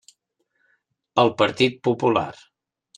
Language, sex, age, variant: Catalan, male, 60-69, Central